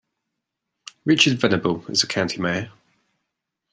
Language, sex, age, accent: English, male, 30-39, England English